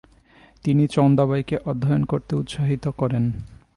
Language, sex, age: Bengali, male, 19-29